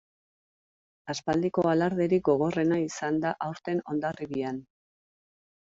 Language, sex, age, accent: Basque, female, 40-49, Erdialdekoa edo Nafarra (Gipuzkoa, Nafarroa)